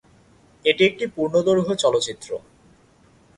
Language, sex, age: Bengali, male, under 19